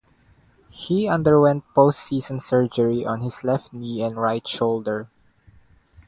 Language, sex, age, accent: English, male, 19-29, Filipino